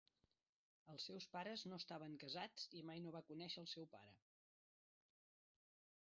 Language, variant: Catalan, Central